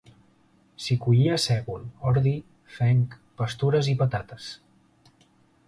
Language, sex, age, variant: Catalan, male, 19-29, Central